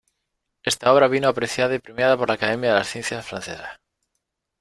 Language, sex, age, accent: Spanish, male, 30-39, España: Norte peninsular (Asturias, Castilla y León, Cantabria, País Vasco, Navarra, Aragón, La Rioja, Guadalajara, Cuenca)